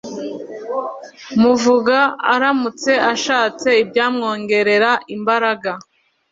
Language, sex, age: Kinyarwanda, female, 19-29